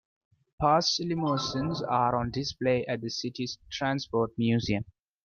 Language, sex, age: English, male, 19-29